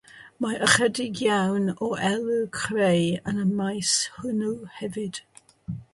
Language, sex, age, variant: Welsh, female, 60-69, South-Western Welsh